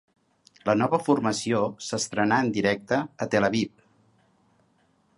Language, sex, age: Catalan, male, 60-69